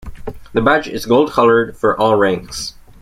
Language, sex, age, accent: English, male, under 19, United States English